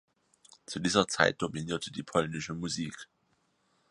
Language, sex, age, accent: German, male, 19-29, Deutschland Deutsch